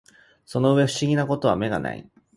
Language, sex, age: Japanese, male, 19-29